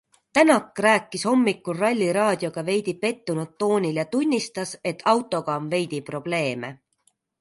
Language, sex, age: Estonian, female, 30-39